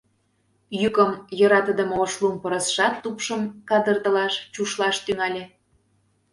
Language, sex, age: Mari, female, 30-39